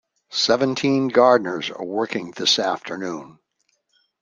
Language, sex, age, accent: English, male, 70-79, United States English